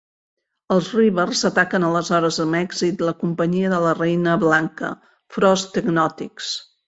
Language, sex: Catalan, female